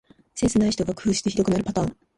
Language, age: Japanese, 19-29